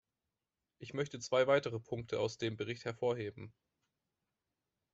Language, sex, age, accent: German, male, 19-29, Deutschland Deutsch